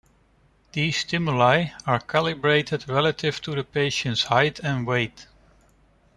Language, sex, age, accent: English, male, 40-49, United States English